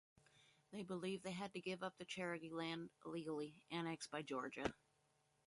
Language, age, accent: English, 19-29, United States English